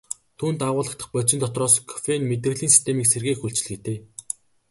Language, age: Mongolian, 19-29